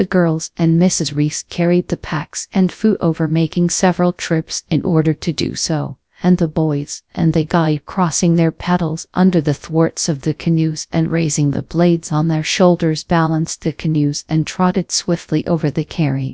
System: TTS, GradTTS